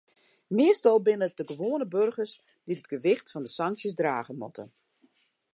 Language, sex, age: Western Frisian, female, 40-49